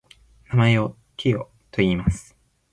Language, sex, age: Japanese, male, 19-29